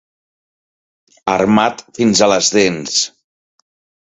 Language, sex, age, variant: Catalan, male, 40-49, Central